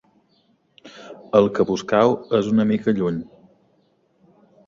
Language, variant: Catalan, Balear